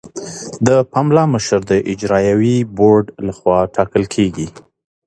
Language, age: Pashto, 30-39